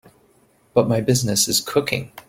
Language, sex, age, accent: English, male, 40-49, United States English